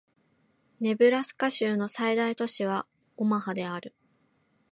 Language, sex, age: Japanese, female, 19-29